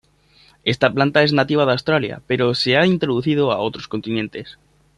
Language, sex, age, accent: Spanish, male, 19-29, España: Centro-Sur peninsular (Madrid, Toledo, Castilla-La Mancha)